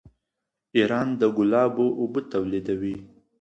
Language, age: Pashto, 19-29